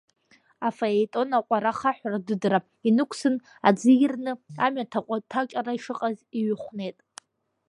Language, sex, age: Abkhazian, female, under 19